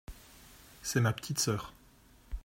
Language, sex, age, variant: French, male, 40-49, Français de métropole